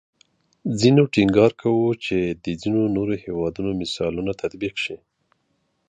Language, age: Pashto, 30-39